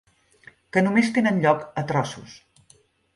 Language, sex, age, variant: Catalan, female, 40-49, Central